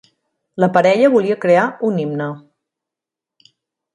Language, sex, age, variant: Catalan, female, 40-49, Nord-Occidental